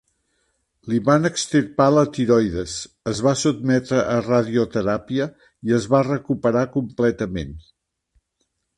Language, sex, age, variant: Catalan, male, 70-79, Central